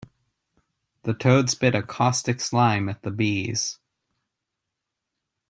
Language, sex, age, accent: English, male, under 19, United States English